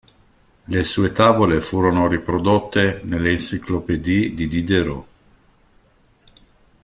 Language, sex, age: Italian, male, 50-59